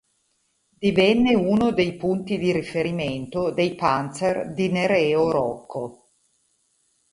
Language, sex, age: Italian, female, 40-49